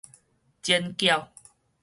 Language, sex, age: Min Nan Chinese, male, 19-29